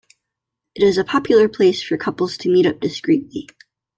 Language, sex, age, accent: English, female, 30-39, United States English